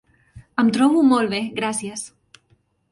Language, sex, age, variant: Catalan, female, 30-39, Central